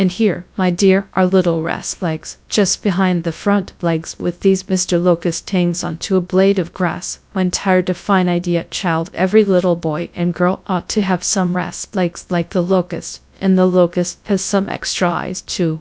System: TTS, GradTTS